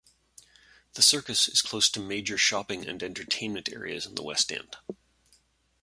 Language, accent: English, Canadian English